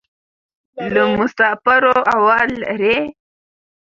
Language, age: Pashto, 40-49